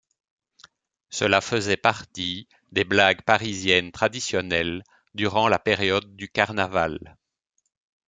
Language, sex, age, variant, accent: French, male, 40-49, Français d'Europe, Français de Belgique